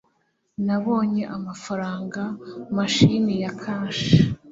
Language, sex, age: Kinyarwanda, female, 19-29